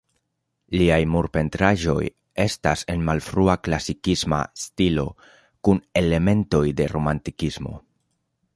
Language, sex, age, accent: Esperanto, male, 19-29, Internacia